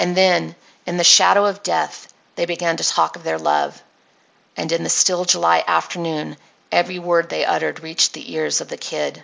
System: none